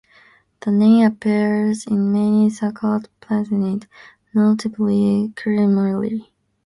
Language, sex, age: English, female, under 19